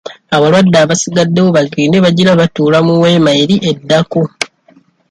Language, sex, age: Ganda, male, 19-29